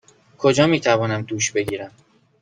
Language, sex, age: Persian, male, 19-29